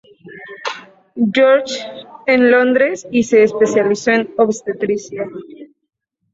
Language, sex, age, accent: Spanish, female, 19-29, México